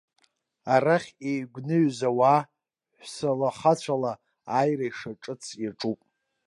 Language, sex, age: Abkhazian, male, 19-29